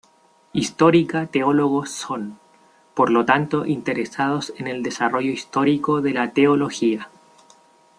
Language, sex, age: Spanish, male, 19-29